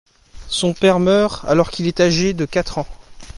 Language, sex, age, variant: French, male, 19-29, Français de métropole